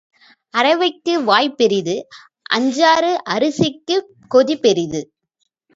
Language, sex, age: Tamil, female, 19-29